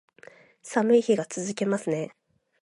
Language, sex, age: Japanese, female, 19-29